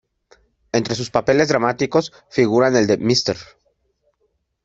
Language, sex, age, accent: Spanish, male, 30-39, México